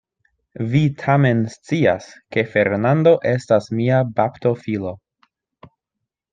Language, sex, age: Esperanto, male, 19-29